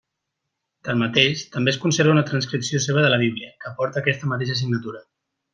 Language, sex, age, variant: Catalan, male, 30-39, Central